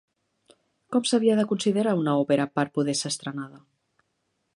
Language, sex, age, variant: Catalan, female, 40-49, Central